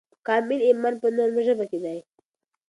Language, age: Pashto, 19-29